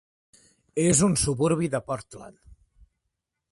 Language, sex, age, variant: Catalan, male, 30-39, Central